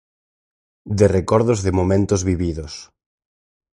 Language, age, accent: Galician, 30-39, Oriental (común en zona oriental)